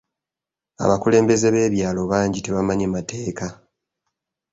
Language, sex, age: Ganda, male, 19-29